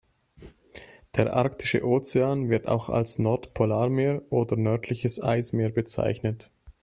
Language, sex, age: German, male, 30-39